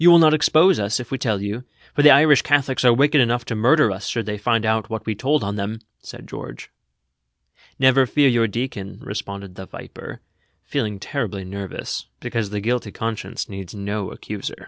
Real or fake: real